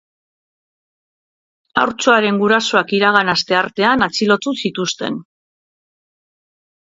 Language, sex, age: Basque, female, 40-49